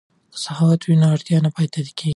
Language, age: Pashto, 19-29